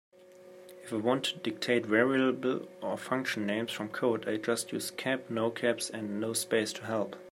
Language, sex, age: English, male, 19-29